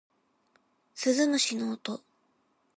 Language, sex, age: Japanese, female, 19-29